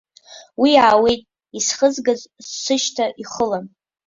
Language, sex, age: Abkhazian, female, under 19